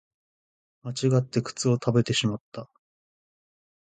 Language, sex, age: Japanese, male, 19-29